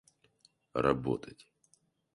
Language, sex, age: Russian, male, 19-29